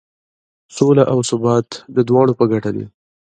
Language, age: Pashto, 19-29